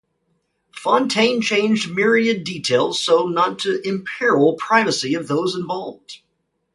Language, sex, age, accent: English, male, 30-39, United States English